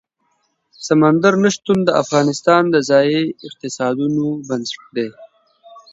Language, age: Pashto, 19-29